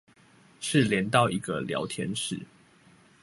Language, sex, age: Chinese, male, 19-29